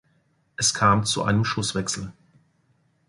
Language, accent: German, Deutschland Deutsch